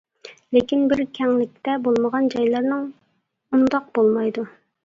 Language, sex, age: Uyghur, female, 19-29